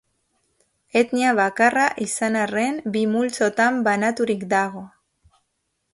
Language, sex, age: Basque, female, 40-49